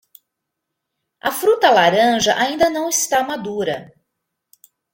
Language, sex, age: Portuguese, female, 50-59